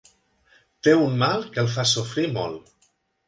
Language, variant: Catalan, Nord-Occidental